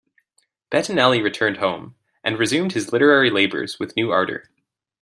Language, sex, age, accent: English, male, 19-29, Canadian English